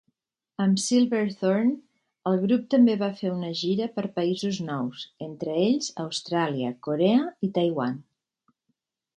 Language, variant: Catalan, Central